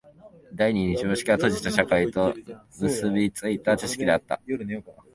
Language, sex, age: Japanese, male, 19-29